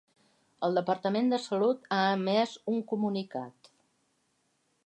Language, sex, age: Catalan, female, 60-69